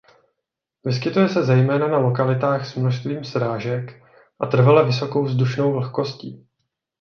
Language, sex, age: Czech, male, 40-49